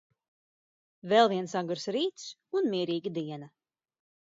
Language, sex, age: Latvian, female, 19-29